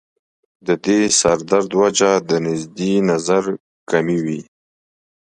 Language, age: Pashto, 30-39